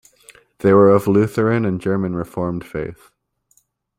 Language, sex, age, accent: English, male, under 19, Canadian English